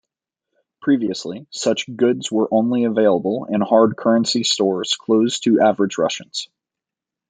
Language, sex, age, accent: English, male, 30-39, United States English